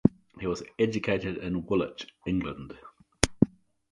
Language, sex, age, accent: English, male, 50-59, New Zealand English